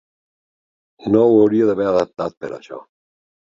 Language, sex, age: Catalan, male, 60-69